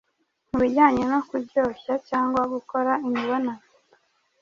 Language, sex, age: Kinyarwanda, female, 30-39